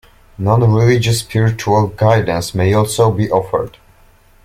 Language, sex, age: English, male, under 19